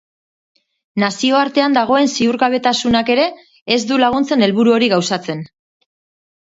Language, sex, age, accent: Basque, female, 40-49, Mendebalekoa (Araba, Bizkaia, Gipuzkoako mendebaleko herri batzuk)